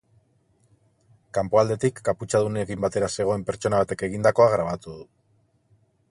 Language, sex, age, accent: Basque, male, 40-49, Mendebalekoa (Araba, Bizkaia, Gipuzkoako mendebaleko herri batzuk)